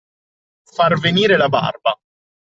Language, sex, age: Italian, male, 30-39